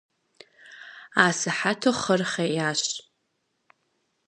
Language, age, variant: Kabardian, 19-29, Адыгэбзэ (Къэбэрдей, Кирил, псоми зэдай)